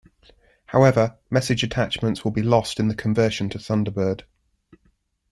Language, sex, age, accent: English, male, 40-49, England English